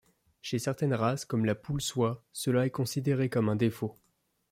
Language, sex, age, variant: French, male, 19-29, Français de métropole